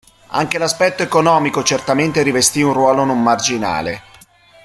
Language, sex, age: Italian, male, 40-49